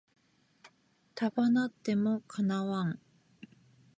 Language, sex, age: Japanese, female, 30-39